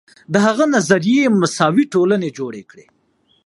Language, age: Pashto, 30-39